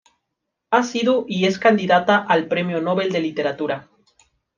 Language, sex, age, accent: Spanish, male, 19-29, México